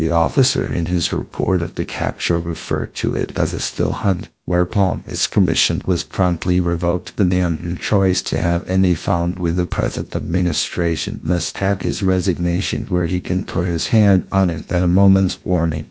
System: TTS, GlowTTS